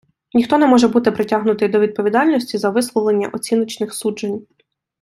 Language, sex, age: Ukrainian, female, 19-29